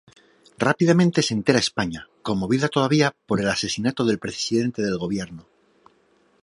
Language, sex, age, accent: Spanish, male, 40-49, España: Norte peninsular (Asturias, Castilla y León, Cantabria, País Vasco, Navarra, Aragón, La Rioja, Guadalajara, Cuenca)